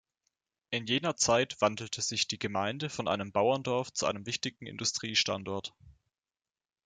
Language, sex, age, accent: German, male, under 19, Deutschland Deutsch